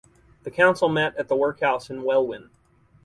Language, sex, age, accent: English, male, 30-39, United States English